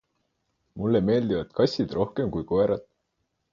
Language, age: Estonian, 19-29